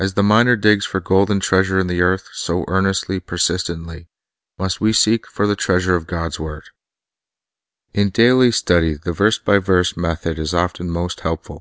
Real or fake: real